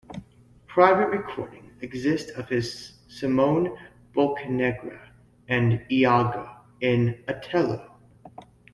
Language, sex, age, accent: English, male, under 19, United States English